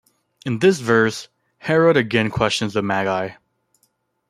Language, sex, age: English, male, under 19